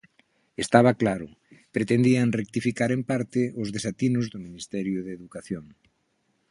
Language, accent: Galician, Normativo (estándar)